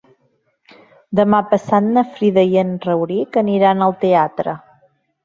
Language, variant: Catalan, Central